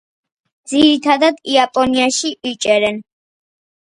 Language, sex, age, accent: Georgian, female, 40-49, ჩვეულებრივი